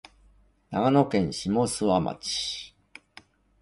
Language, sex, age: Japanese, male, 60-69